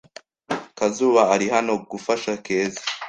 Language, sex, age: Kinyarwanda, male, under 19